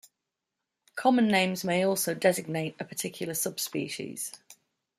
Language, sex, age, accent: English, female, 50-59, England English